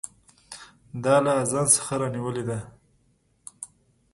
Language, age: Pashto, 30-39